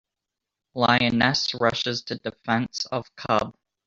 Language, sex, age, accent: English, male, 19-29, United States English